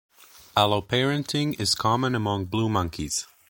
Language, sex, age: English, male, 19-29